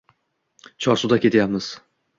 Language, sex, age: Uzbek, male, under 19